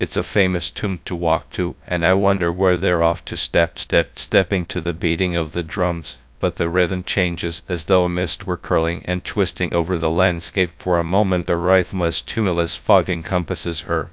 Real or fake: fake